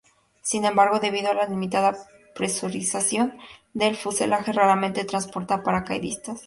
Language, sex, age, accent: Spanish, female, under 19, México